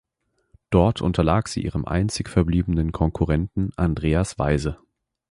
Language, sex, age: German, male, 19-29